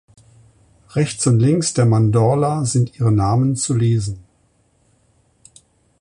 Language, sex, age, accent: German, male, 60-69, Deutschland Deutsch